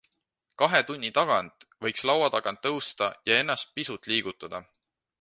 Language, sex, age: Estonian, male, 19-29